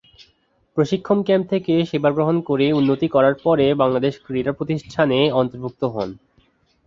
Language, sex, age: Bengali, male, under 19